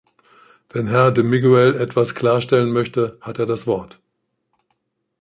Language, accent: German, Deutschland Deutsch